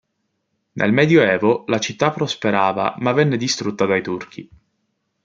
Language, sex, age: Italian, male, 19-29